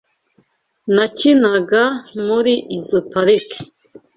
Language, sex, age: Kinyarwanda, female, 19-29